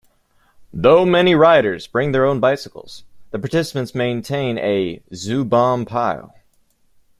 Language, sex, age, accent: English, male, 19-29, United States English